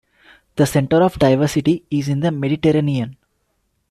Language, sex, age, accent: English, male, 19-29, India and South Asia (India, Pakistan, Sri Lanka)